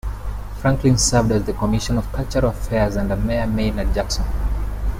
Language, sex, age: English, male, 19-29